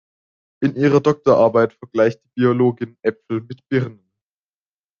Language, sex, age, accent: German, male, under 19, Deutschland Deutsch